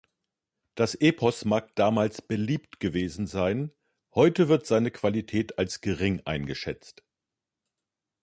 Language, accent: German, Deutschland Deutsch